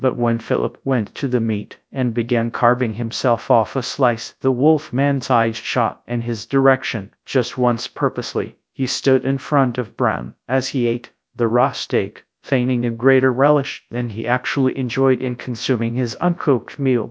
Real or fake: fake